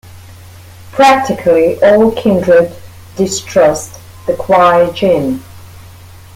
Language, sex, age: English, female, 30-39